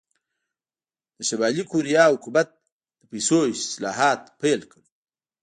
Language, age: Pashto, 40-49